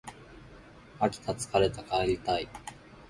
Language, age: Japanese, 19-29